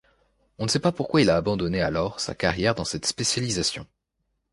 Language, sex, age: French, male, 19-29